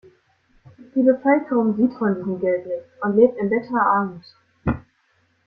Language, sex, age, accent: German, female, under 19, Deutschland Deutsch